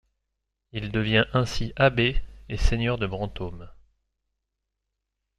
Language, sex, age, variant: French, male, 19-29, Français de métropole